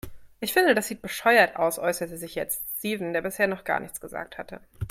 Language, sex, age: German, female, 30-39